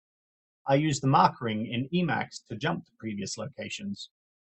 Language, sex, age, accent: English, male, 30-39, Australian English